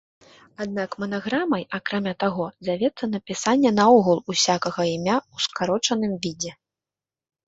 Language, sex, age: Belarusian, female, 30-39